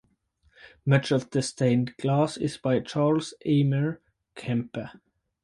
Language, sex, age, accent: English, male, under 19, United States English